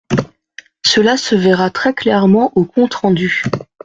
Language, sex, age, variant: French, female, 19-29, Français de métropole